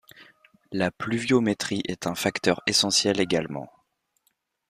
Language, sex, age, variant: French, male, under 19, Français de métropole